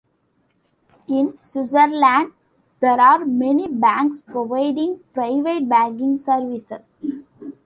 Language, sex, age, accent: English, female, under 19, India and South Asia (India, Pakistan, Sri Lanka)